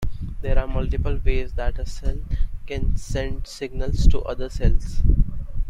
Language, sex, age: English, male, 19-29